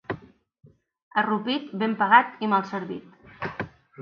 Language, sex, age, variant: Catalan, female, 19-29, Central